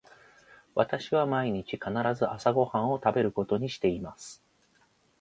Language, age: Japanese, 40-49